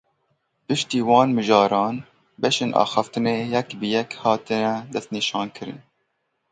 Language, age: Kurdish, 19-29